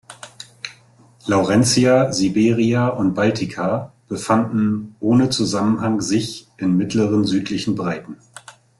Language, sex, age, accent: German, male, 40-49, Deutschland Deutsch